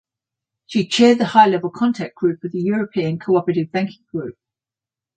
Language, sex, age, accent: English, female, 60-69, Australian English